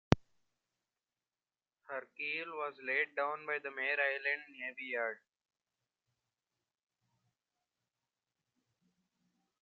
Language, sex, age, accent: English, male, 19-29, India and South Asia (India, Pakistan, Sri Lanka)